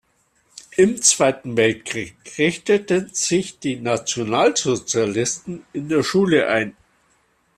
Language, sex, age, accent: German, male, 60-69, Deutschland Deutsch